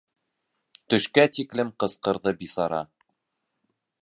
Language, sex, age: Bashkir, male, 19-29